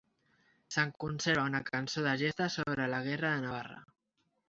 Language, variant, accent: Catalan, Central, central